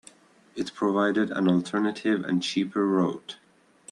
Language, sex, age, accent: English, male, 30-39, United States English